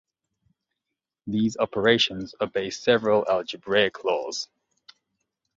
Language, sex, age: English, male, 30-39